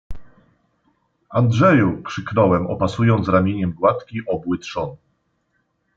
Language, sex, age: Polish, male, 40-49